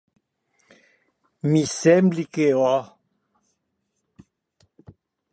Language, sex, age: Occitan, male, 60-69